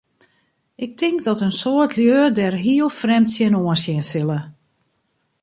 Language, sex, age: Western Frisian, female, 50-59